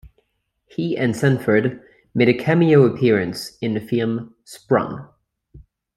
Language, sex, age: English, male, 30-39